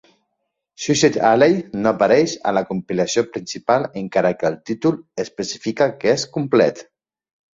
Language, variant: Catalan, Nord-Occidental